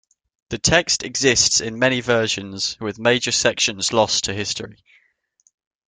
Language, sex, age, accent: English, male, under 19, England English